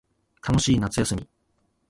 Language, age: Japanese, 40-49